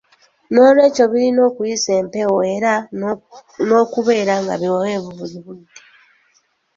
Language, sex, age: Ganda, female, 19-29